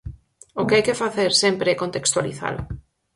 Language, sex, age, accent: Galician, female, 30-39, Normativo (estándar)